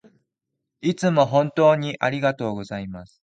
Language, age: Japanese, 19-29